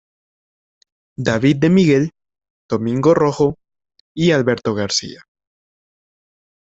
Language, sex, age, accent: Spanish, male, 19-29, América central